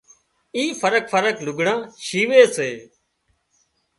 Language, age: Wadiyara Koli, 19-29